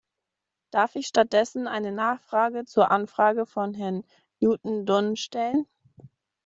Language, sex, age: German, female, 19-29